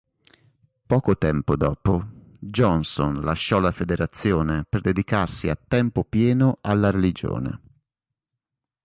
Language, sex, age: Italian, male, 30-39